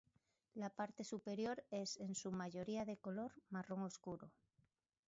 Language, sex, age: Spanish, female, 40-49